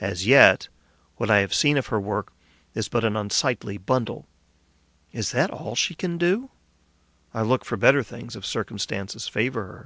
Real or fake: real